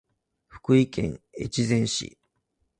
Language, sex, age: Japanese, male, 40-49